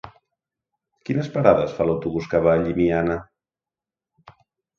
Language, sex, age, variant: Catalan, male, 40-49, Central